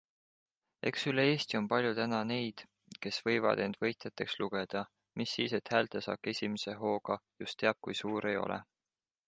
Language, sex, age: Estonian, male, 19-29